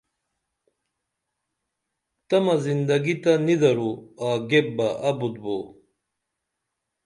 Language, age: Dameli, 40-49